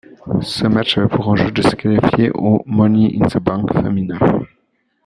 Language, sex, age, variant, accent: French, male, 30-39, Français d'Europe, Français de Suisse